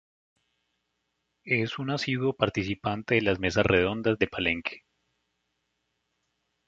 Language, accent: Spanish, América central